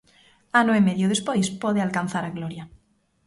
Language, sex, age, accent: Galician, female, 19-29, Normativo (estándar)